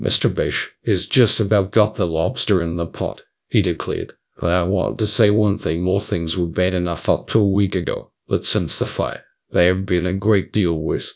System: TTS, GradTTS